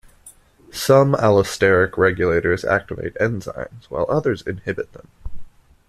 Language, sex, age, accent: English, male, 19-29, United States English